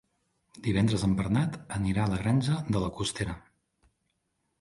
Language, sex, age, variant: Catalan, male, 40-49, Central